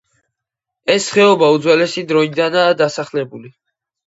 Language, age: Georgian, under 19